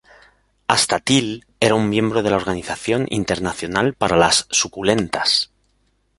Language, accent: Spanish, España: Centro-Sur peninsular (Madrid, Toledo, Castilla-La Mancha)